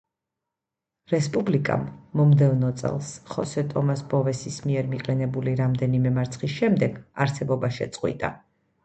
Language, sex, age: Georgian, female, 30-39